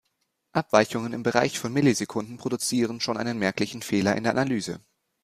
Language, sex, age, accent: German, male, 19-29, Deutschland Deutsch